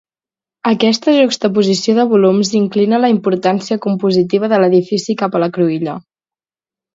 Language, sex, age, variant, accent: Catalan, female, 19-29, Central, central